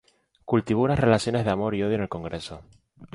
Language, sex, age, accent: Spanish, male, 19-29, España: Islas Canarias